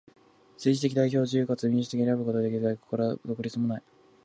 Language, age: Japanese, 19-29